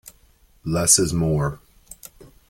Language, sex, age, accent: English, male, 30-39, United States English